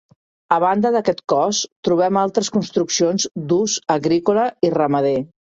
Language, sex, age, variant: Catalan, female, 50-59, Central